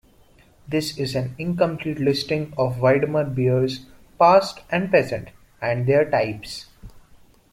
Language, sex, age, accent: English, male, under 19, India and South Asia (India, Pakistan, Sri Lanka)